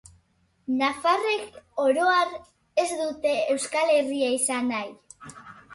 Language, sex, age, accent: Basque, female, 40-49, Erdialdekoa edo Nafarra (Gipuzkoa, Nafarroa)